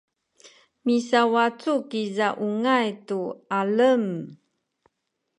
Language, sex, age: Sakizaya, female, 50-59